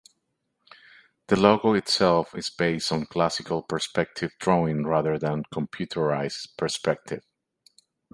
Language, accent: English, United States English